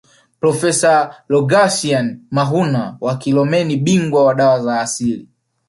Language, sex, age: Swahili, male, 19-29